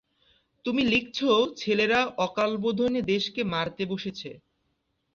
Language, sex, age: Bengali, male, 19-29